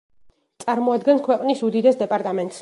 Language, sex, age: Georgian, female, 19-29